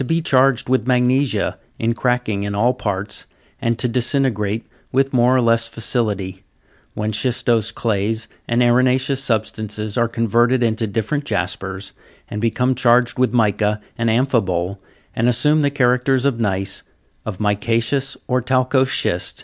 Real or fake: real